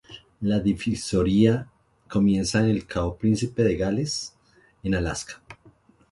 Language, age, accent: Spanish, 40-49, Andino-Pacífico: Colombia, Perú, Ecuador, oeste de Bolivia y Venezuela andina